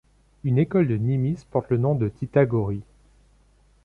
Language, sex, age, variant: French, male, 40-49, Français de métropole